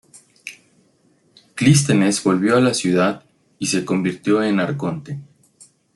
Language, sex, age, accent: Spanish, male, 19-29, México